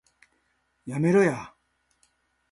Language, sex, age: Japanese, male, 60-69